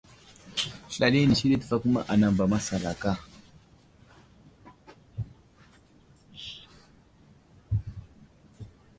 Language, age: Wuzlam, 19-29